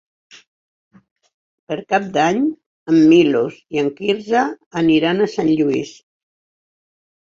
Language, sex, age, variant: Catalan, female, 70-79, Central